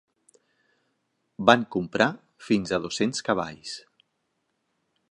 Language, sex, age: Catalan, male, 50-59